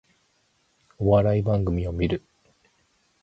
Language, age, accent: Japanese, 30-39, 標準語